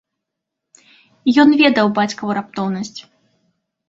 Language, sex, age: Belarusian, female, 30-39